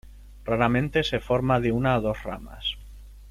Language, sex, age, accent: Spanish, male, 19-29, España: Sur peninsular (Andalucia, Extremadura, Murcia)